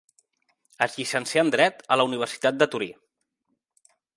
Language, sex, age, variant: Catalan, male, 30-39, Central